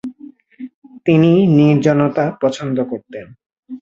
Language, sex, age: Bengali, male, 19-29